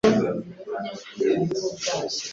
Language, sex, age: Kinyarwanda, female, 50-59